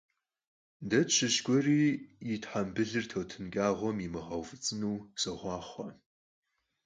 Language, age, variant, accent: Kabardian, 19-29, Адыгэбзэ (Къэбэрдей, Кирил, псоми зэдай), Джылэхъстэней (Gilahsteney)